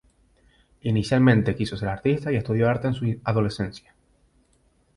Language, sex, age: Spanish, male, 19-29